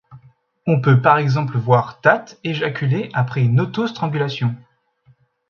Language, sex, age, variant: French, male, 19-29, Français de métropole